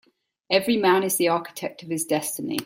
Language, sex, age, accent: English, female, 40-49, England English